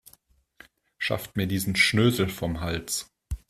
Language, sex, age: German, male, 40-49